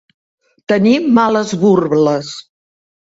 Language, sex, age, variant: Catalan, female, 70-79, Central